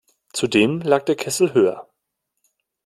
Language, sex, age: German, male, 19-29